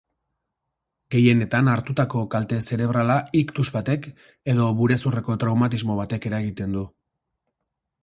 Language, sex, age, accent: Basque, male, 30-39, Mendebalekoa (Araba, Bizkaia, Gipuzkoako mendebaleko herri batzuk)